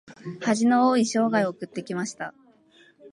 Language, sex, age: Japanese, female, 19-29